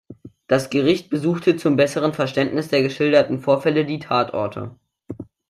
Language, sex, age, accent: German, male, under 19, Deutschland Deutsch